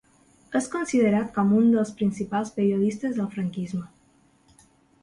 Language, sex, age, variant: Catalan, female, 30-39, Balear